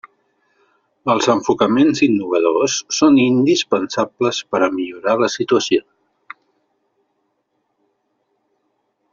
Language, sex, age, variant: Catalan, male, 40-49, Central